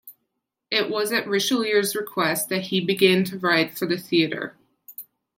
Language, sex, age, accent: English, female, 19-29, Canadian English